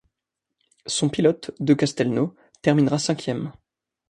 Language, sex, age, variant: French, male, 19-29, Français de métropole